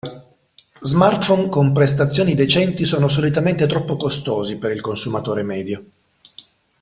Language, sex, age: Italian, male, 40-49